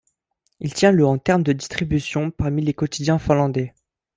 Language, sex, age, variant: French, male, 19-29, Français de métropole